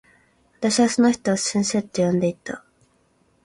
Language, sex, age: Japanese, female, 19-29